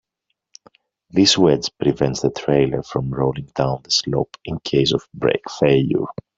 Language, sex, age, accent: English, male, 30-39, England English